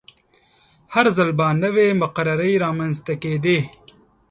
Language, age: Pashto, 19-29